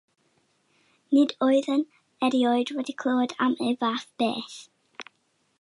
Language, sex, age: Welsh, female, under 19